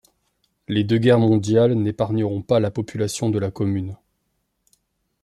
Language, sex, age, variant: French, male, 30-39, Français de métropole